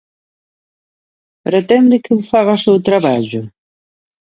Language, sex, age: Galician, female, 40-49